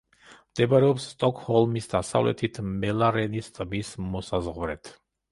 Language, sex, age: Georgian, male, 50-59